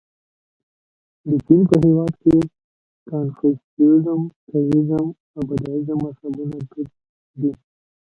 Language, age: Pashto, 19-29